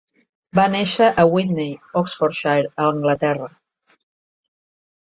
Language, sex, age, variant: Catalan, female, 50-59, Central